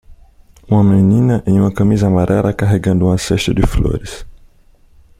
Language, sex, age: Portuguese, male, 19-29